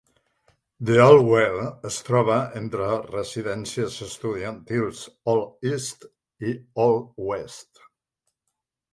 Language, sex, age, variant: Catalan, male, 70-79, Central